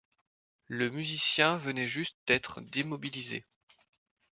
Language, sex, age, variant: French, male, 30-39, Français de métropole